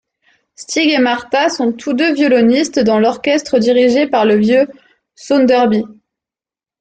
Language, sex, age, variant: French, female, under 19, Français de métropole